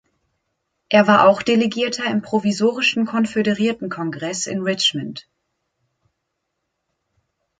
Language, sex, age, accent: German, female, 19-29, Deutschland Deutsch